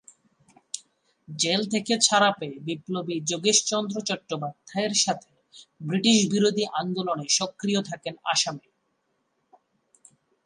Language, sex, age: Bengali, male, 19-29